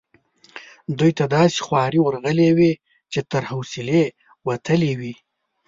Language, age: Pashto, 30-39